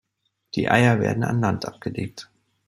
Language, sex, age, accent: German, male, 30-39, Deutschland Deutsch